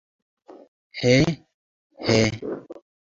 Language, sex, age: Esperanto, male, 19-29